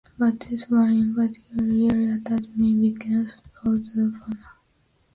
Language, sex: English, female